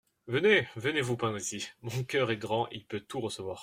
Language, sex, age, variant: French, male, under 19, Français de métropole